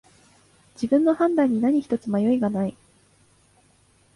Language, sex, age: Japanese, female, 19-29